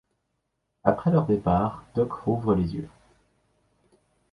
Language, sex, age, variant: French, male, 19-29, Français de métropole